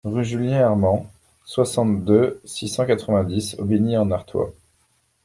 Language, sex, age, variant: French, male, 19-29, Français de métropole